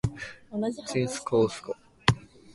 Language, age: Japanese, 19-29